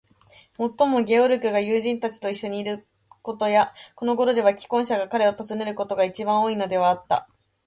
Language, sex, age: Japanese, female, 19-29